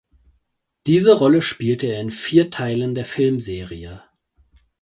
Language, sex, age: German, male, 30-39